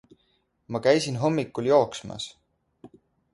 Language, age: Estonian, 30-39